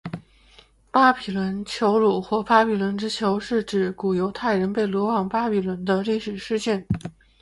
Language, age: Chinese, 19-29